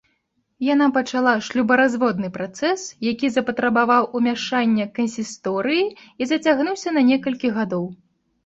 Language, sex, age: Belarusian, female, 19-29